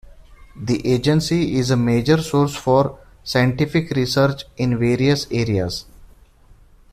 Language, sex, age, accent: English, male, 19-29, India and South Asia (India, Pakistan, Sri Lanka)